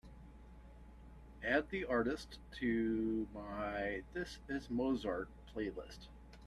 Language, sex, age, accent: English, male, 40-49, United States English